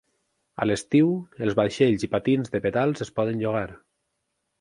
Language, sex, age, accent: Catalan, male, 19-29, valencià